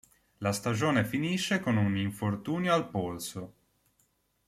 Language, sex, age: Italian, male, 19-29